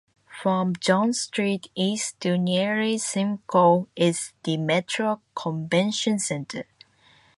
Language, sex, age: English, female, 19-29